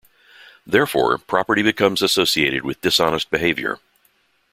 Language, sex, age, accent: English, male, 60-69, United States English